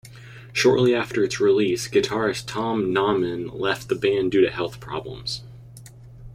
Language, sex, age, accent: English, male, under 19, United States English